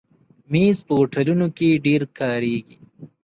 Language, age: Pashto, 19-29